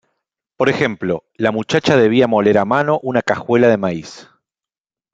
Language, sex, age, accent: Spanish, male, 40-49, Rioplatense: Argentina, Uruguay, este de Bolivia, Paraguay